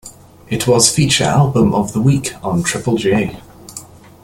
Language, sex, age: English, male, 19-29